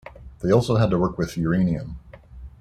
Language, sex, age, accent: English, male, 19-29, United States English